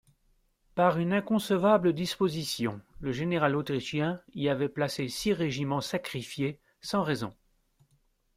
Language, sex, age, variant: French, male, 60-69, Français de métropole